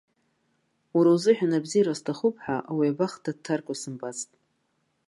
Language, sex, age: Abkhazian, female, 50-59